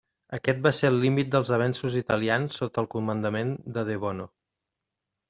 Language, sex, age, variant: Catalan, male, 30-39, Central